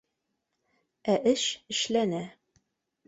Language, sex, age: Bashkir, female, 30-39